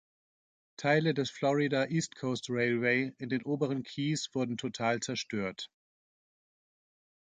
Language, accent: German, Deutschland Deutsch